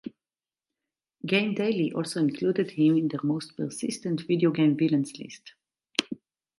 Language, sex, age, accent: English, female, 40-49, Israeli